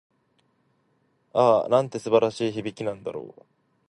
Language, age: Japanese, 19-29